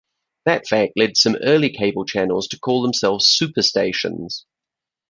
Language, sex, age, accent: English, male, 30-39, England English; New Zealand English